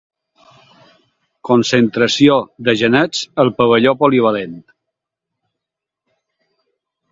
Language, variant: Catalan, Balear